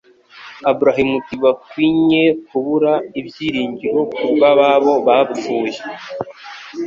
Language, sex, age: Kinyarwanda, male, 19-29